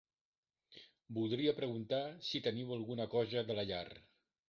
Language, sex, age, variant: Catalan, male, 60-69, Central